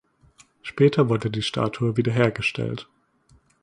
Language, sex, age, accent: German, male, under 19, Deutschland Deutsch